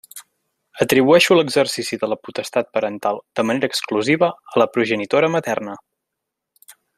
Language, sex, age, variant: Catalan, male, 30-39, Nord-Occidental